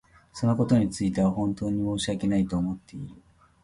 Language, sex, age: Japanese, male, 30-39